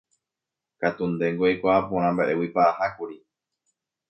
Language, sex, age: Guarani, male, 30-39